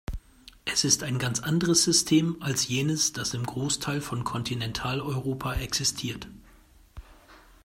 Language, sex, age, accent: German, male, 40-49, Deutschland Deutsch